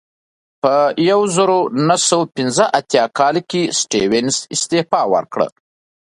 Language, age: Pashto, 30-39